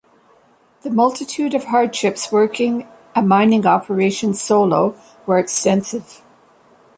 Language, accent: English, Canadian English